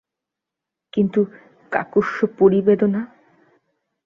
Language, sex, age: Bengali, female, 19-29